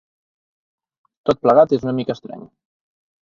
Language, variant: Catalan, Central